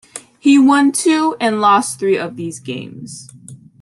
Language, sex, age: English, female, under 19